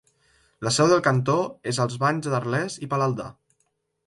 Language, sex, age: Catalan, male, under 19